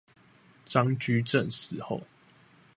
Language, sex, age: Chinese, male, 19-29